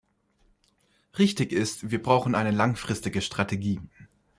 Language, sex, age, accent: German, male, 19-29, Deutschland Deutsch